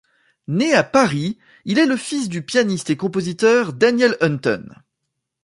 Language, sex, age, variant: French, male, 30-39, Français de métropole